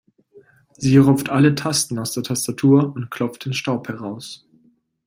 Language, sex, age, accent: German, male, 19-29, Deutschland Deutsch